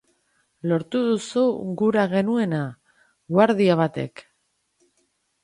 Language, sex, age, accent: Basque, female, 30-39, Erdialdekoa edo Nafarra (Gipuzkoa, Nafarroa)